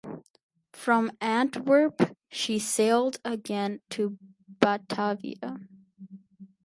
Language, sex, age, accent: English, female, under 19, United States English